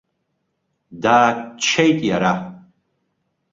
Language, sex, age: Abkhazian, male, 50-59